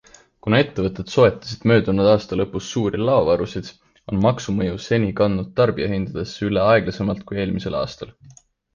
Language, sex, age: Estonian, male, 19-29